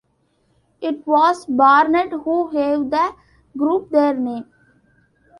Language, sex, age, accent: English, female, under 19, India and South Asia (India, Pakistan, Sri Lanka)